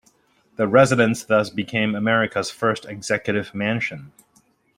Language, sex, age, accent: English, male, 40-49, United States English